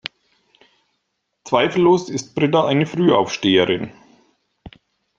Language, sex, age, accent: German, male, 40-49, Deutschland Deutsch